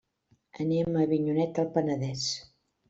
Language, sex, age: Catalan, female, 60-69